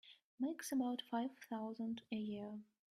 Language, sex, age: English, female, 19-29